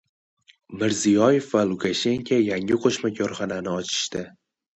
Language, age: Uzbek, 19-29